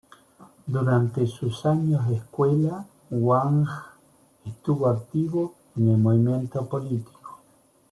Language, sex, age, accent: Spanish, male, 50-59, Rioplatense: Argentina, Uruguay, este de Bolivia, Paraguay